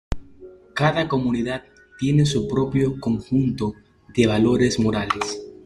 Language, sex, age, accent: Spanish, male, 19-29, Andino-Pacífico: Colombia, Perú, Ecuador, oeste de Bolivia y Venezuela andina